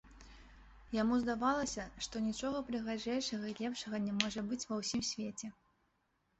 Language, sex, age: Belarusian, female, 19-29